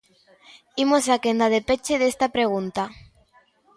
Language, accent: Galician, Normativo (estándar)